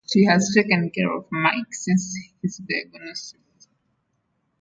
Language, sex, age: English, female, 19-29